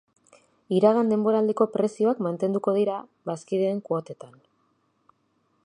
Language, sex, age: Basque, female, 40-49